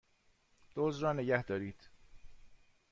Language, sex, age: Persian, male, 40-49